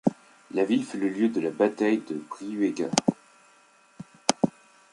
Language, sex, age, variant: French, male, 30-39, Français de métropole